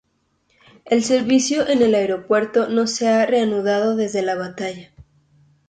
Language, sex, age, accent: Spanish, female, 19-29, México